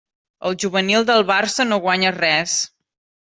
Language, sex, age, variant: Catalan, female, 40-49, Central